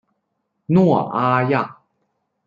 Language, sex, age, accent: Chinese, male, under 19, 出生地：黑龙江省